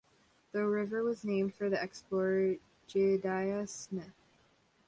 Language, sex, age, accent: English, female, under 19, United States English